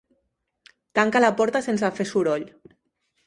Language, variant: Catalan, Central